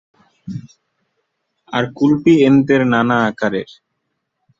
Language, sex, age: Bengali, male, 19-29